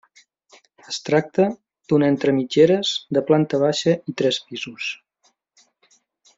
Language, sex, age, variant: Catalan, male, 40-49, Septentrional